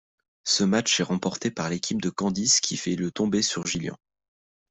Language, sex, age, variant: French, male, under 19, Français de métropole